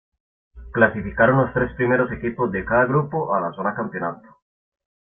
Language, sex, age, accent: Spanish, male, 19-29, América central